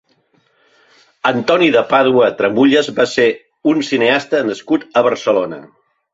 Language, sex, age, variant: Catalan, male, 60-69, Central